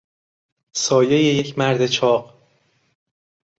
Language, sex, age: Persian, male, 30-39